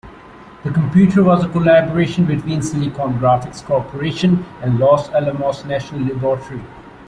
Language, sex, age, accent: English, male, 30-39, India and South Asia (India, Pakistan, Sri Lanka)